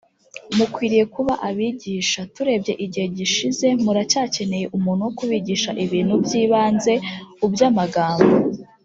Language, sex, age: Kinyarwanda, female, 19-29